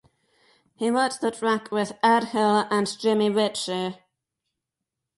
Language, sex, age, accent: English, male, under 19, England English